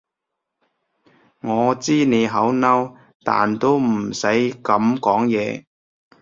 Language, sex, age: Cantonese, male, 30-39